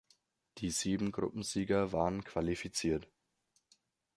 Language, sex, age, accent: German, male, 19-29, Deutschland Deutsch